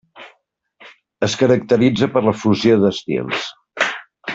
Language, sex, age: Catalan, male, 50-59